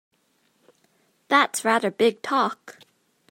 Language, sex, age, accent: English, female, 19-29, United States English